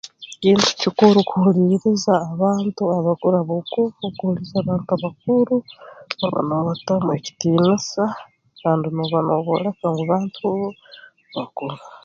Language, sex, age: Tooro, female, 19-29